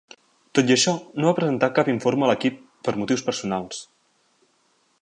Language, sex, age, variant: Catalan, male, 19-29, Central